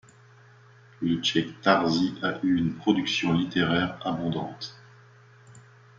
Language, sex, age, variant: French, male, 40-49, Français de métropole